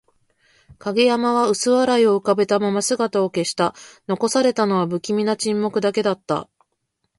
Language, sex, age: Japanese, female, 40-49